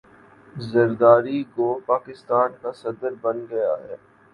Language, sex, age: Urdu, male, 19-29